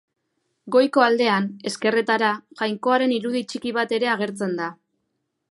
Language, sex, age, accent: Basque, female, 19-29, Mendebalekoa (Araba, Bizkaia, Gipuzkoako mendebaleko herri batzuk)